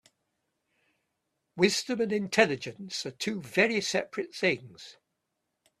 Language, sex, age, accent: English, male, 70-79, England English